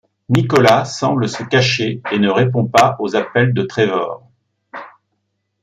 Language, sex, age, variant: French, male, 60-69, Français de métropole